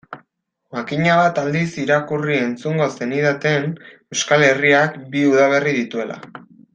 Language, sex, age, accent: Basque, male, under 19, Erdialdekoa edo Nafarra (Gipuzkoa, Nafarroa)